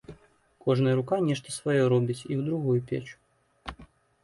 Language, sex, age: Belarusian, male, 30-39